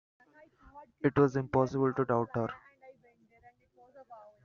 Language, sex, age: English, male, 19-29